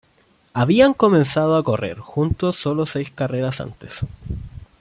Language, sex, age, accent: Spanish, male, 19-29, Chileno: Chile, Cuyo